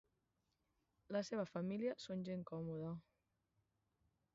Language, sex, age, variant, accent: Catalan, female, 19-29, Central, central